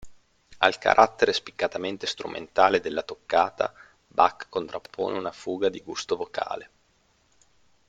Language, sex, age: Italian, male, 30-39